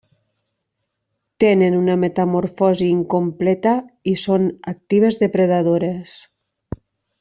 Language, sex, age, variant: Catalan, female, 40-49, Nord-Occidental